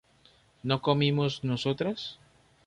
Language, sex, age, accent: Spanish, male, 30-39, Caribe: Cuba, Venezuela, Puerto Rico, República Dominicana, Panamá, Colombia caribeña, México caribeño, Costa del golfo de México